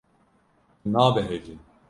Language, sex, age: Kurdish, male, 19-29